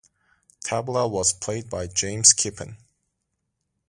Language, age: English, 19-29